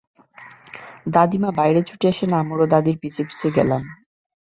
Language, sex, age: Bengali, male, 19-29